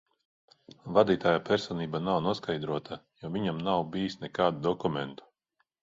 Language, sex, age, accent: Latvian, male, 40-49, Krievu